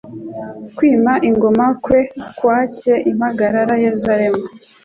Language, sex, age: Kinyarwanda, female, 19-29